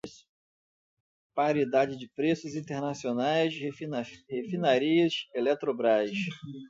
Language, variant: Portuguese, Portuguese (Brasil)